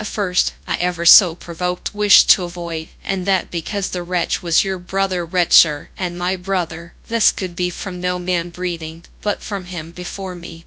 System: TTS, GradTTS